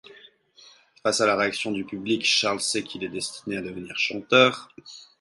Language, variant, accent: French, Français d'Europe, Français de Suisse